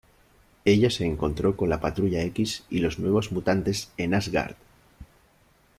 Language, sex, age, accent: Spanish, male, 30-39, España: Sur peninsular (Andalucia, Extremadura, Murcia)